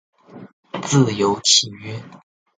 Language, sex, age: Chinese, male, under 19